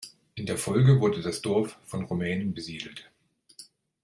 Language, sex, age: German, male, 50-59